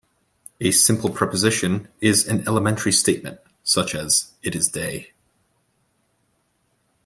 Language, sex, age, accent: English, male, 19-29, United States English